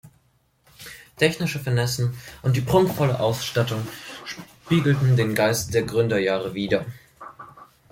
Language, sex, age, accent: German, male, 19-29, Deutschland Deutsch